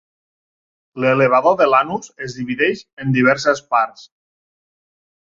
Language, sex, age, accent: Catalan, male, 30-39, Lleidatà